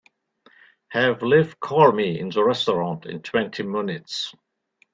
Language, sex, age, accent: English, male, 60-69, England English